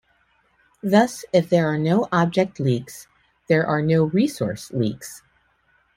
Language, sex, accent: English, female, United States English